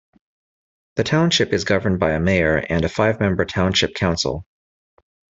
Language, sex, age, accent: English, male, 30-39, United States English